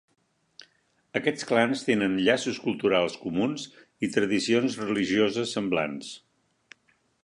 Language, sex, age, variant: Catalan, male, 60-69, Central